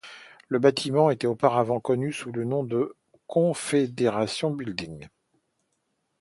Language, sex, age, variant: French, male, 40-49, Français de métropole